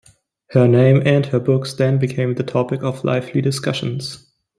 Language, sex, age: English, male, 19-29